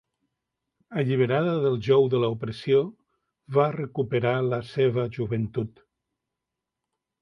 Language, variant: Catalan, Central